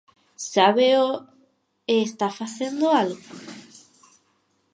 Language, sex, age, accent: Galician, female, 19-29, Normativo (estándar)